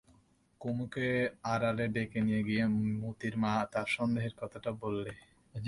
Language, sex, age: Bengali, male, 19-29